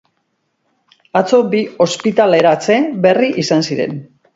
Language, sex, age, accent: Basque, female, 50-59, Mendebalekoa (Araba, Bizkaia, Gipuzkoako mendebaleko herri batzuk)